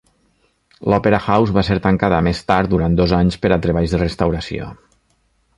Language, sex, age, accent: Catalan, male, 40-49, valencià